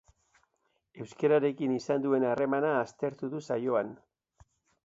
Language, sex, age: Basque, male, 60-69